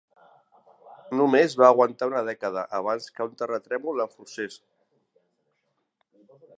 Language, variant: Catalan, Central